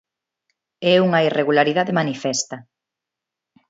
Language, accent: Galician, Neofalante